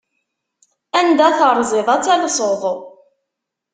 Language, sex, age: Kabyle, female, 19-29